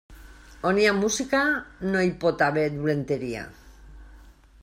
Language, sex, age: Catalan, female, 40-49